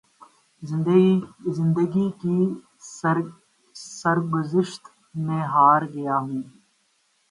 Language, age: Urdu, 19-29